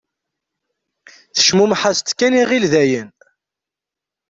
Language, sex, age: Kabyle, male, 19-29